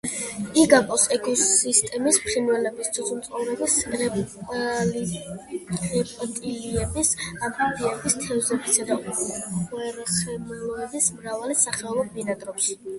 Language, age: Georgian, under 19